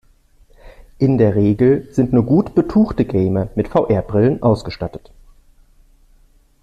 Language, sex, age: German, male, 30-39